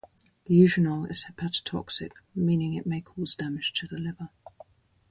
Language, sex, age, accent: English, female, 50-59, England English